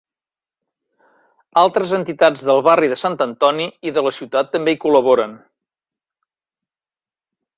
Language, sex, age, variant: Catalan, male, 60-69, Central